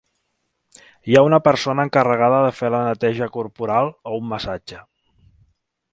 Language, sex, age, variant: Catalan, male, 40-49, Central